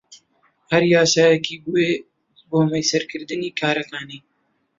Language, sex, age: Central Kurdish, male, 19-29